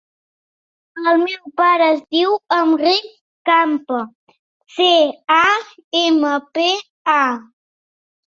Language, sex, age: Catalan, female, 40-49